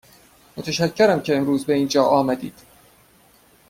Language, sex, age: Persian, male, 30-39